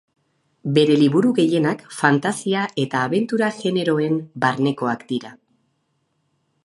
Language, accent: Basque, Erdialdekoa edo Nafarra (Gipuzkoa, Nafarroa)